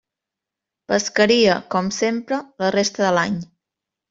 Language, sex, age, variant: Catalan, female, 19-29, Central